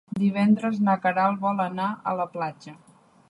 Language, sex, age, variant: Catalan, female, 30-39, Central